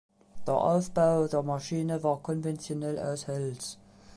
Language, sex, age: German, male, 19-29